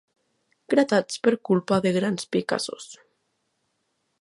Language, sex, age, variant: Catalan, female, 19-29, Nord-Occidental